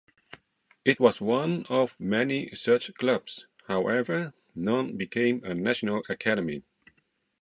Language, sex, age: English, male, 40-49